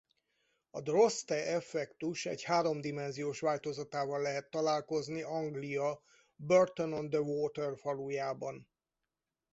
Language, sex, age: Hungarian, male, 60-69